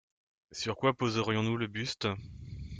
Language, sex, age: French, male, 19-29